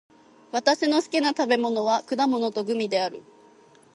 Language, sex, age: Japanese, female, 19-29